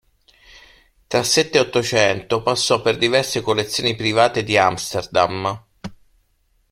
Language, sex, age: Italian, male, 50-59